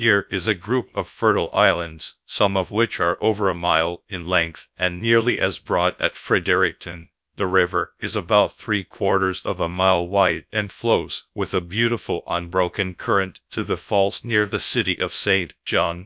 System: TTS, GradTTS